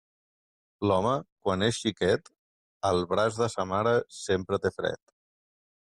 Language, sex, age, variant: Catalan, male, 30-39, Central